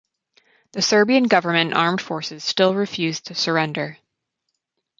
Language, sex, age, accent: English, female, 30-39, United States English